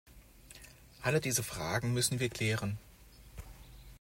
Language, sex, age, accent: German, male, 30-39, Deutschland Deutsch